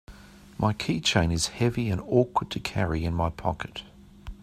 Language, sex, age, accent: English, male, 50-59, Australian English